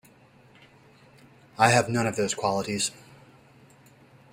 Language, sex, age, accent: English, male, 40-49, United States English